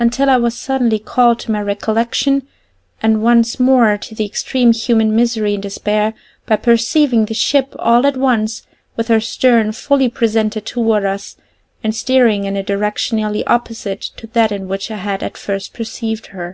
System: none